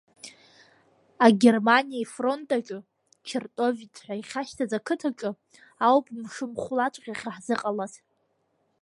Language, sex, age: Abkhazian, female, under 19